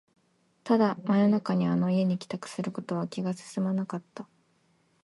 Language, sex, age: Japanese, female, 19-29